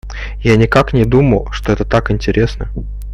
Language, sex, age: Russian, male, 30-39